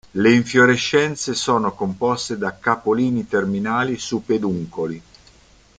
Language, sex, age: Italian, male, 50-59